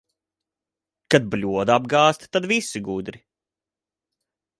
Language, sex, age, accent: Latvian, male, 30-39, bez akcenta